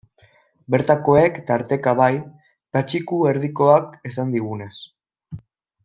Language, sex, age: Basque, male, 19-29